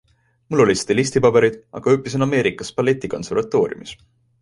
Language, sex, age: Estonian, male, 19-29